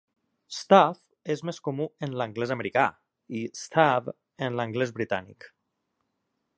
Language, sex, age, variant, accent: Catalan, male, 30-39, Valencià meridional, valencià